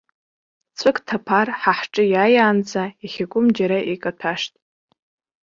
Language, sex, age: Abkhazian, male, under 19